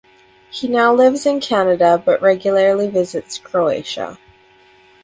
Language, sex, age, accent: English, female, 30-39, Canadian English